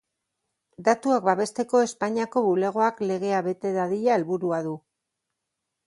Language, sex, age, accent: Basque, female, 50-59, Mendebalekoa (Araba, Bizkaia, Gipuzkoako mendebaleko herri batzuk)